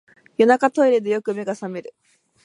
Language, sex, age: Japanese, female, 19-29